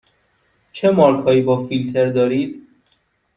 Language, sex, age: Persian, male, 19-29